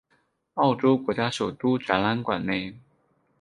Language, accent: Chinese, 出生地：江西省